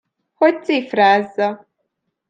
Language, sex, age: Hungarian, female, 19-29